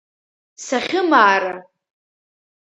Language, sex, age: Abkhazian, female, under 19